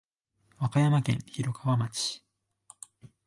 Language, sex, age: Japanese, male, 19-29